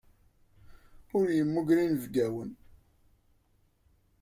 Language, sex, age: Kabyle, male, 19-29